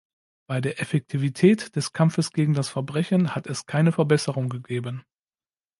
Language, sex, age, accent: German, male, 40-49, Deutschland Deutsch